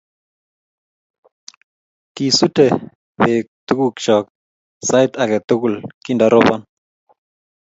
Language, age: Kalenjin, 19-29